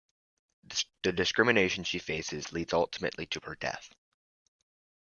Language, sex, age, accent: English, male, under 19, Canadian English